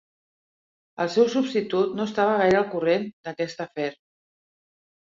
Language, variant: Catalan, Central